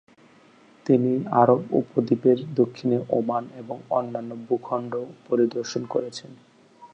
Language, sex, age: Bengali, male, 19-29